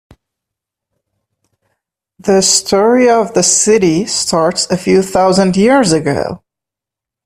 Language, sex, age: English, male, 19-29